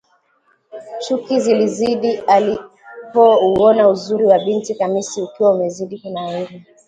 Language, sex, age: Swahili, female, 19-29